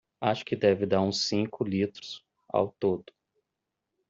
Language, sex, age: Portuguese, male, 30-39